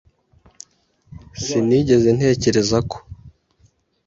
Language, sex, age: Kinyarwanda, male, 30-39